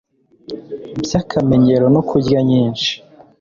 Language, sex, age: Kinyarwanda, male, 19-29